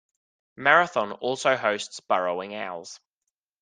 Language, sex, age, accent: English, male, 19-29, Australian English